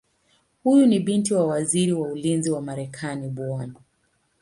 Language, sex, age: Swahili, female, 30-39